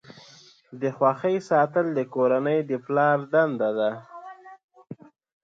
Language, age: Pashto, 30-39